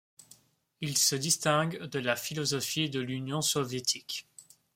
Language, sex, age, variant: French, male, 19-29, Français de métropole